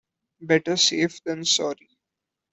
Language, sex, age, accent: English, male, under 19, India and South Asia (India, Pakistan, Sri Lanka)